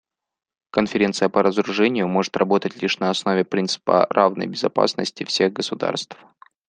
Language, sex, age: Russian, male, 19-29